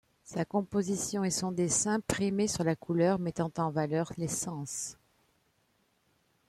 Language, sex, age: French, female, 50-59